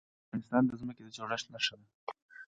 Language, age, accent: Pashto, 19-29, معیاري پښتو